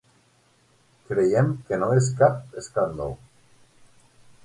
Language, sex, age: Catalan, male, 50-59